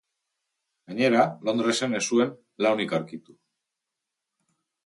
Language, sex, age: Basque, male, 40-49